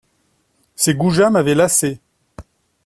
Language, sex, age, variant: French, male, 40-49, Français de métropole